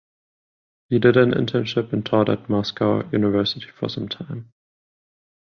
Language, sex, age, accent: English, male, 19-29, German